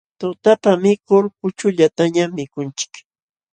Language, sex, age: Jauja Wanca Quechua, female, 70-79